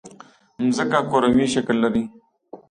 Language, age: Pashto, 19-29